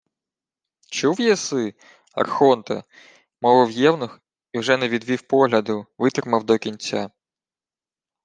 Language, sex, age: Ukrainian, male, 19-29